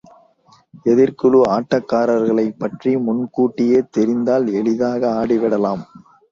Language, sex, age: Tamil, male, 19-29